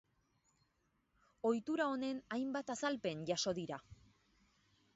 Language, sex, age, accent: Basque, female, 19-29, Erdialdekoa edo Nafarra (Gipuzkoa, Nafarroa)